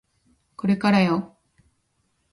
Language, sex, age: Japanese, female, 19-29